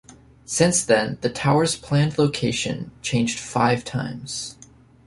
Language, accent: English, United States English